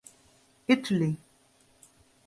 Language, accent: English, German